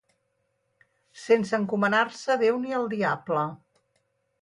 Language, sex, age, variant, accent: Catalan, female, 60-69, Central, central